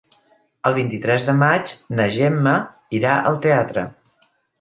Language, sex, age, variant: Catalan, female, 60-69, Central